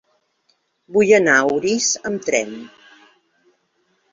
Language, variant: Catalan, Central